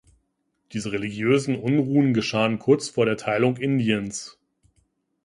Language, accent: German, Deutschland Deutsch